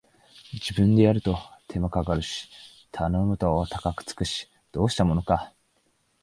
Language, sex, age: Japanese, male, 19-29